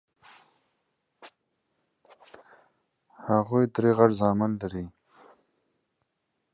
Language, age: English, 19-29